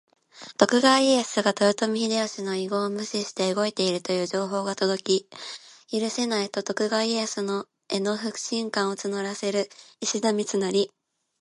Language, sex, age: Japanese, female, under 19